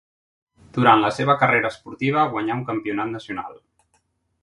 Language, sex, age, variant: Catalan, male, 30-39, Central